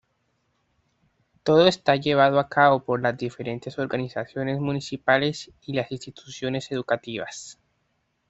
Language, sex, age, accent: Spanish, male, 19-29, Caribe: Cuba, Venezuela, Puerto Rico, República Dominicana, Panamá, Colombia caribeña, México caribeño, Costa del golfo de México